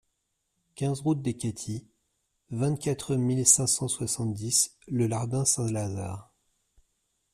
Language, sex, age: French, male, 30-39